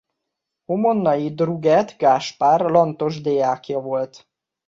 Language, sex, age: Hungarian, male, 30-39